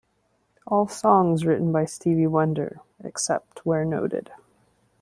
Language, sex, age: English, female, 30-39